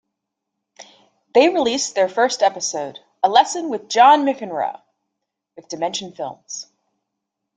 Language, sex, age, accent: English, female, 30-39, United States English